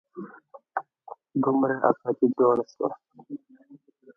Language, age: Pashto, under 19